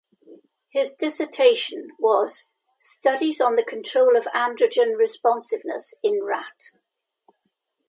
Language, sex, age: English, female, 70-79